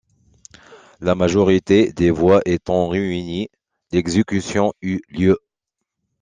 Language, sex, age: French, male, 30-39